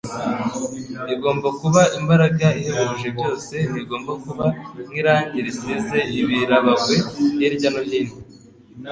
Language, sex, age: Kinyarwanda, male, 19-29